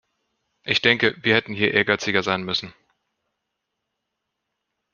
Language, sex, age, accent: German, male, 40-49, Deutschland Deutsch